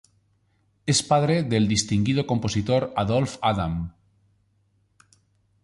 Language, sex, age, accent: Spanish, male, 50-59, España: Norte peninsular (Asturias, Castilla y León, Cantabria, País Vasco, Navarra, Aragón, La Rioja, Guadalajara, Cuenca)